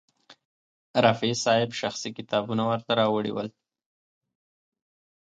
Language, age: Pashto, 19-29